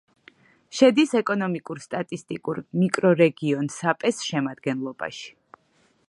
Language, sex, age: Georgian, female, 40-49